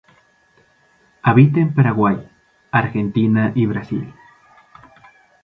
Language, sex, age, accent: Spanish, male, 19-29, México